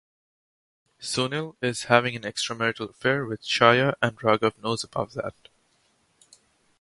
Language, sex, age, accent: English, male, 19-29, United States English; India and South Asia (India, Pakistan, Sri Lanka)